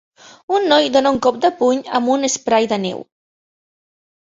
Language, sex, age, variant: Catalan, female, 19-29, Central